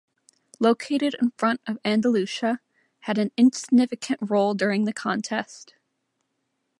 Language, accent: English, United States English